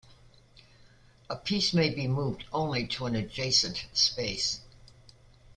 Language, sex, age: English, female, 70-79